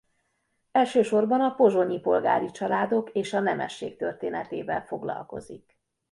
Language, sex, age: Hungarian, female, 50-59